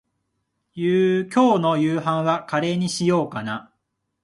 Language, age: Japanese, 19-29